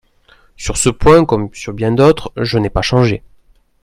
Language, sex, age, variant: French, male, 19-29, Français de métropole